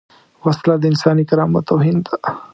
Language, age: Pashto, 30-39